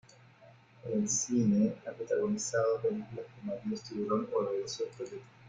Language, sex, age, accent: Spanish, male, 40-49, España: Norte peninsular (Asturias, Castilla y León, Cantabria, País Vasco, Navarra, Aragón, La Rioja, Guadalajara, Cuenca)